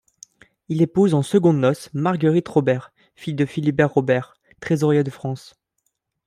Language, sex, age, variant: French, male, 19-29, Français de métropole